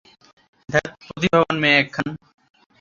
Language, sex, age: Bengali, male, 19-29